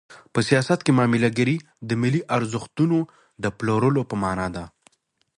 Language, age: Pashto, 19-29